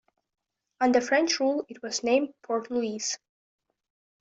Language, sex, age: English, female, under 19